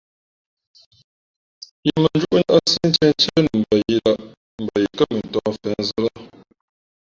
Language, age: Fe'fe', 50-59